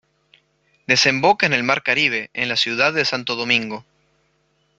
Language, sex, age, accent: Spanish, male, 19-29, Rioplatense: Argentina, Uruguay, este de Bolivia, Paraguay